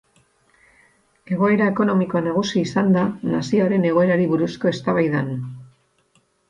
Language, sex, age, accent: Basque, female, 60-69, Erdialdekoa edo Nafarra (Gipuzkoa, Nafarroa)